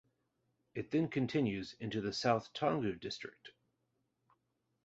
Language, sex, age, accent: English, male, 40-49, United States English